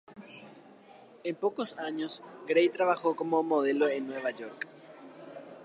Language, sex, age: Spanish, male, under 19